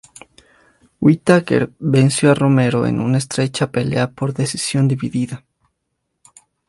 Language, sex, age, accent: Spanish, male, 19-29, Andino-Pacífico: Colombia, Perú, Ecuador, oeste de Bolivia y Venezuela andina